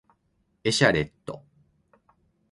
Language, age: Japanese, 40-49